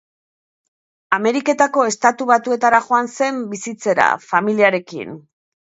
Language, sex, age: Basque, female, 50-59